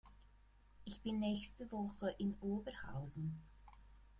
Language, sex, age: German, female, 30-39